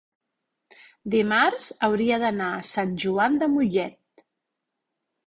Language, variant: Catalan, Central